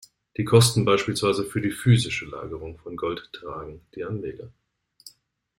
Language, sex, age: German, male, 30-39